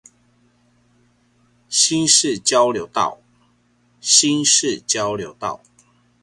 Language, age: Chinese, 40-49